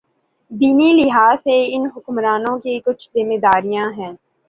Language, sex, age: Urdu, male, 19-29